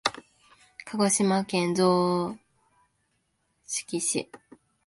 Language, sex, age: Japanese, female, 19-29